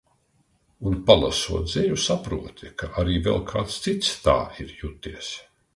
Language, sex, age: Latvian, male, 60-69